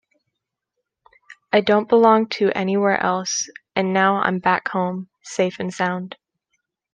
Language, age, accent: English, 19-29, United States English